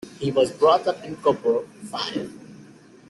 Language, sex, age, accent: English, male, 19-29, United States English